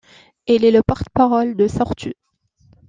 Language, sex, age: French, female, 30-39